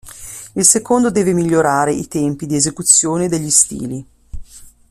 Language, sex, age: Italian, female, 50-59